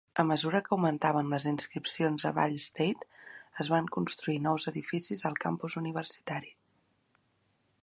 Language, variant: Catalan, Central